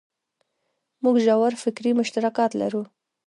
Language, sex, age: Pashto, female, 19-29